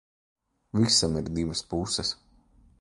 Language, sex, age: Latvian, male, 40-49